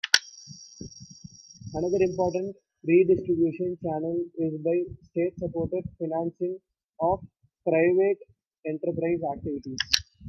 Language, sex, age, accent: English, male, 19-29, India and South Asia (India, Pakistan, Sri Lanka)